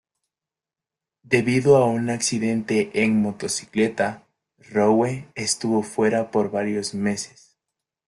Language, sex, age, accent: Spanish, male, 19-29, Andino-Pacífico: Colombia, Perú, Ecuador, oeste de Bolivia y Venezuela andina